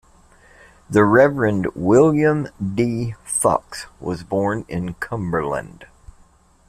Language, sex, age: English, male, 50-59